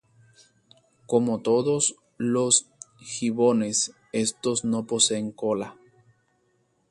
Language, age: Spanish, 30-39